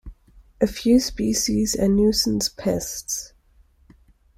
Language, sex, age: English, female, 19-29